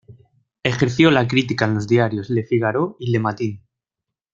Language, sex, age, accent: Spanish, male, 19-29, España: Centro-Sur peninsular (Madrid, Toledo, Castilla-La Mancha)